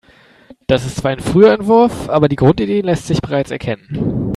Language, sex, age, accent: German, male, 19-29, Deutschland Deutsch